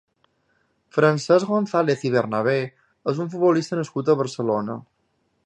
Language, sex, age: Catalan, male, 19-29